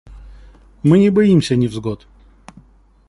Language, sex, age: Russian, male, 19-29